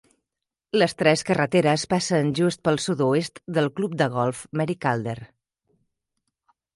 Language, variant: Catalan, Central